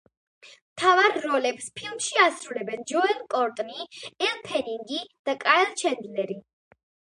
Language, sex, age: Georgian, female, under 19